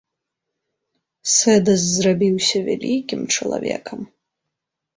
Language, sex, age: Belarusian, female, under 19